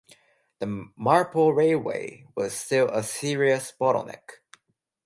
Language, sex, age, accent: English, male, under 19, United States English